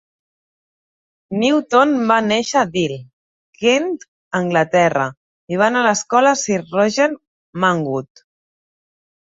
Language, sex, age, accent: Catalan, female, 30-39, Barcelona